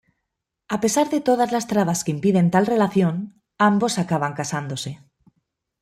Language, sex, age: Spanish, female, 30-39